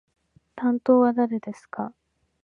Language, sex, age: Japanese, female, 19-29